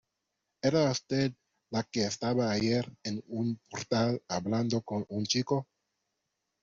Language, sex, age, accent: Spanish, male, 19-29, México